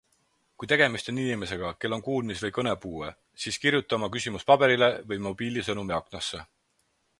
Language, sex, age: Estonian, male, 30-39